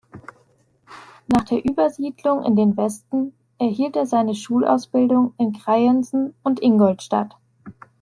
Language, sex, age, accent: German, female, 19-29, Deutschland Deutsch